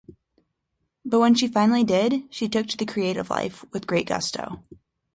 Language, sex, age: English, female, 19-29